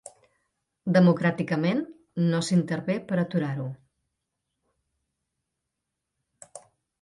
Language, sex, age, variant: Catalan, female, 40-49, Central